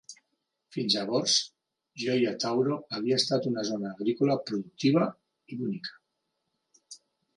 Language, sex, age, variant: Catalan, male, 40-49, Central